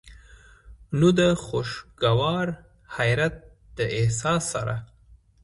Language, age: Pashto, 19-29